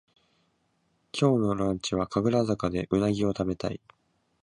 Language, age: Japanese, under 19